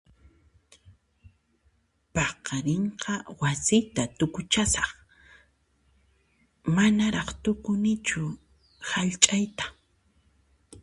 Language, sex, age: Puno Quechua, female, 30-39